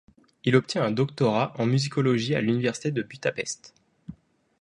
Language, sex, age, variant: French, male, 19-29, Français de métropole